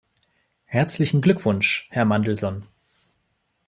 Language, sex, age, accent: German, male, 19-29, Deutschland Deutsch